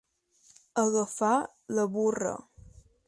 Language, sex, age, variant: Catalan, female, under 19, Balear